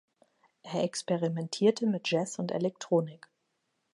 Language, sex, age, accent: German, female, 40-49, Deutschland Deutsch